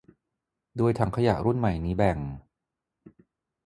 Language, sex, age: Thai, male, 40-49